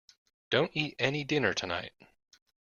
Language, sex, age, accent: English, male, 30-39, United States English